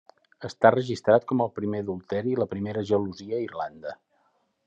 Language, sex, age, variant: Catalan, male, 50-59, Central